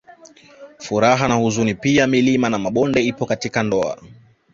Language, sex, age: Swahili, male, 19-29